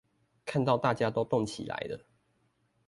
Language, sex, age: Chinese, male, 19-29